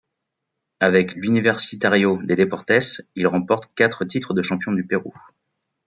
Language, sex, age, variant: French, male, 40-49, Français de métropole